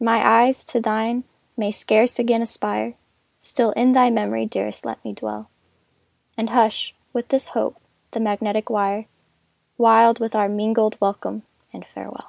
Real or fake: real